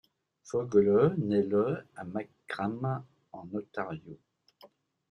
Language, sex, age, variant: French, male, 70-79, Français de métropole